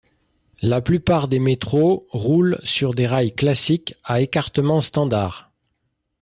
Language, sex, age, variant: French, male, 50-59, Français de métropole